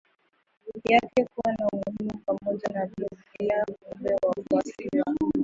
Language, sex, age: Swahili, female, under 19